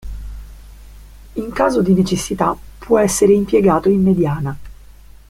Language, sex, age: Italian, female, 40-49